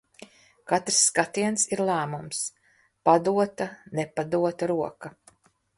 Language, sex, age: Latvian, female, 50-59